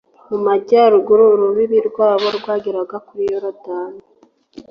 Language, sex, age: Kinyarwanda, female, 40-49